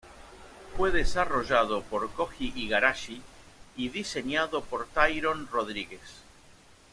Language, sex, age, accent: Spanish, male, 60-69, Rioplatense: Argentina, Uruguay, este de Bolivia, Paraguay